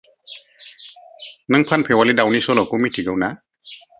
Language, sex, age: Bodo, female, 40-49